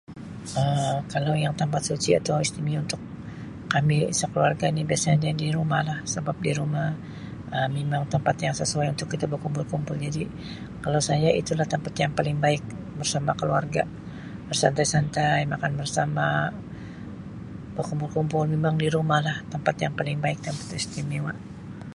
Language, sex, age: Sabah Malay, female, 50-59